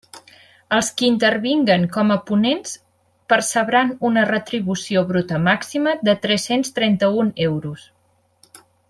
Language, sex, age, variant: Catalan, female, 19-29, Central